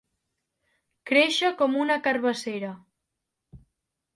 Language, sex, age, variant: Catalan, female, under 19, Central